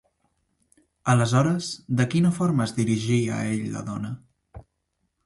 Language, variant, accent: Catalan, Central, central